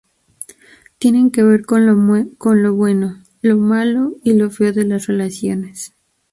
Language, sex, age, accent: Spanish, female, 19-29, México